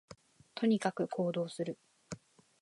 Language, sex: Japanese, female